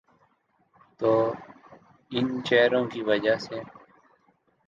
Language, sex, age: Urdu, male, 19-29